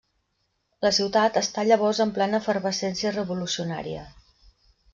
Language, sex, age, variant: Catalan, female, 50-59, Central